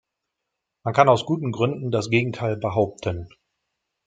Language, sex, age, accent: German, male, 50-59, Deutschland Deutsch